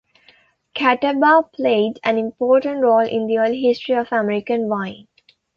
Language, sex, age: English, female, 19-29